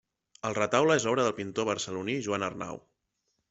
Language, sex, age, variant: Catalan, male, 30-39, Central